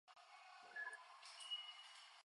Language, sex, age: English, female, 19-29